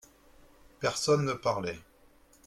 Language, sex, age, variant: French, male, 30-39, Français de métropole